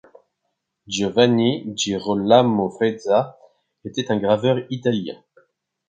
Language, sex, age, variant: French, male, 40-49, Français de métropole